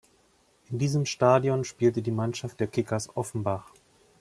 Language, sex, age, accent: German, male, 40-49, Deutschland Deutsch